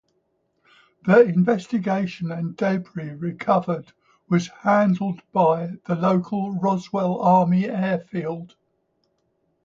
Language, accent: English, England English